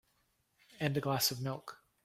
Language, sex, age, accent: English, male, 40-49, New Zealand English